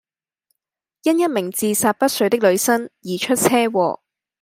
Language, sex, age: Cantonese, female, 19-29